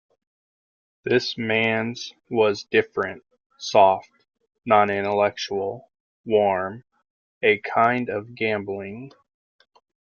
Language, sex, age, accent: English, male, 30-39, United States English